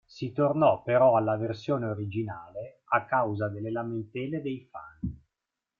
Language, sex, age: Italian, male, 50-59